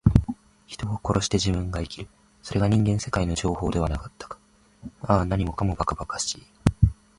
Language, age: Japanese, 19-29